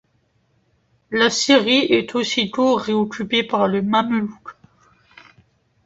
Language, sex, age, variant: French, male, under 19, Français de métropole